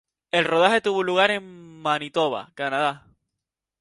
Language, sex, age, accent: Spanish, male, 19-29, España: Islas Canarias